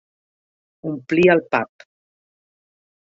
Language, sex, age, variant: Catalan, female, 40-49, Central